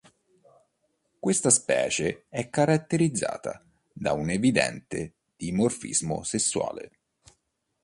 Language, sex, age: Italian, male, 30-39